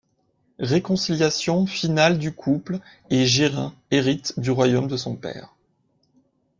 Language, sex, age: French, male, 19-29